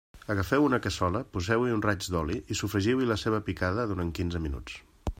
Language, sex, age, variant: Catalan, male, 40-49, Central